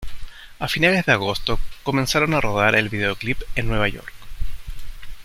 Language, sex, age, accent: Spanish, male, 40-49, Chileno: Chile, Cuyo